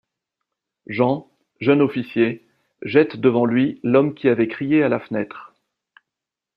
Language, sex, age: French, male, 50-59